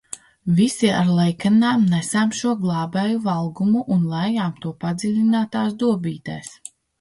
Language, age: Latvian, 30-39